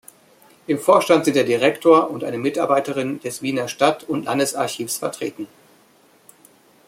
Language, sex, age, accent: German, male, 50-59, Deutschland Deutsch